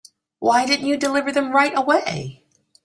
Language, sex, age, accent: English, female, 40-49, United States English